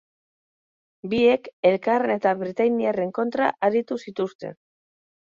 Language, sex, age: Basque, female, 30-39